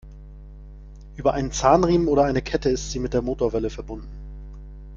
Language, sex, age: German, male, 30-39